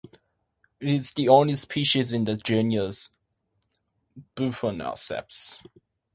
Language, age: English, 19-29